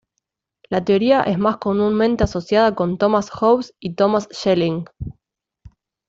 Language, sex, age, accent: Spanish, female, 19-29, Rioplatense: Argentina, Uruguay, este de Bolivia, Paraguay